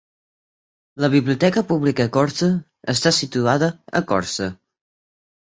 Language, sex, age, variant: Catalan, male, under 19, Central